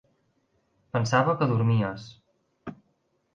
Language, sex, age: Catalan, male, 19-29